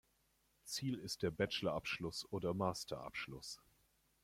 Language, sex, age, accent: German, male, 19-29, Deutschland Deutsch